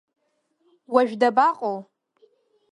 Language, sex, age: Abkhazian, female, under 19